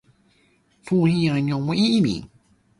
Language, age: Cantonese, 19-29